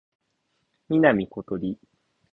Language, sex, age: Japanese, male, 19-29